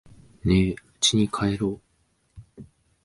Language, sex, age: Japanese, male, 19-29